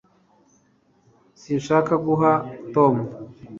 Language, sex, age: Kinyarwanda, male, 50-59